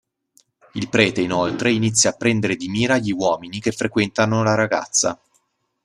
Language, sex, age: Italian, male, 30-39